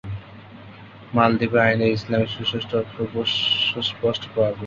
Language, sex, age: Bengali, male, under 19